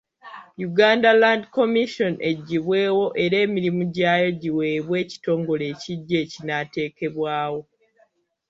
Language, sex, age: Ganda, female, 19-29